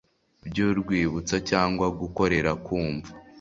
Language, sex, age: Kinyarwanda, male, under 19